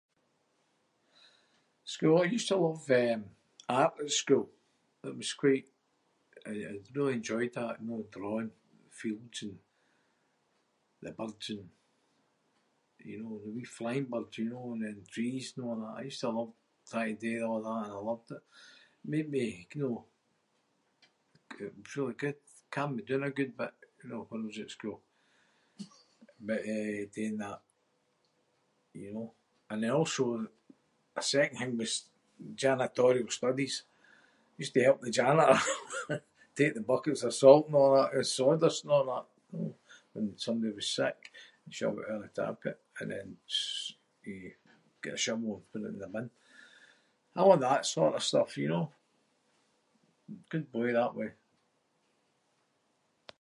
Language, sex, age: Scots, male, 60-69